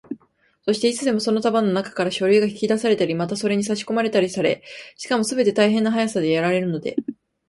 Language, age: Japanese, 19-29